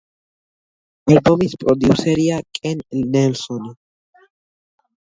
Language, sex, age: Georgian, male, under 19